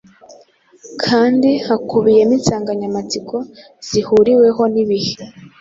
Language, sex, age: Kinyarwanda, female, 19-29